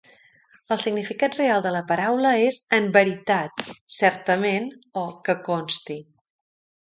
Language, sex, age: Catalan, female, 40-49